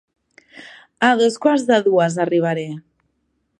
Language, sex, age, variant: Catalan, female, 19-29, Central